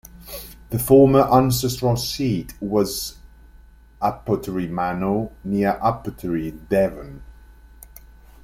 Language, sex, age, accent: English, male, 30-39, England English